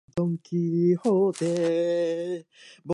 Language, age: Japanese, under 19